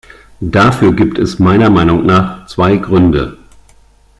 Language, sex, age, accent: German, male, 50-59, Deutschland Deutsch